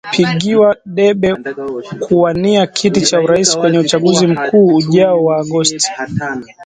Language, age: Swahili, 19-29